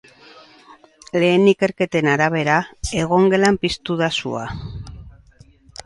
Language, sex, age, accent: Basque, female, 60-69, Erdialdekoa edo Nafarra (Gipuzkoa, Nafarroa)